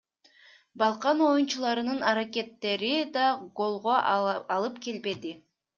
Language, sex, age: Kyrgyz, female, 19-29